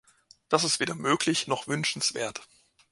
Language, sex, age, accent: German, male, 19-29, Deutschland Deutsch